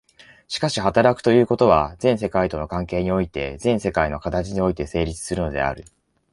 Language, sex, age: Japanese, male, 30-39